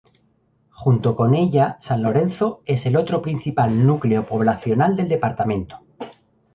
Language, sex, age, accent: Spanish, male, 50-59, España: Centro-Sur peninsular (Madrid, Toledo, Castilla-La Mancha)